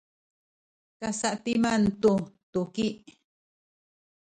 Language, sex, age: Sakizaya, female, 70-79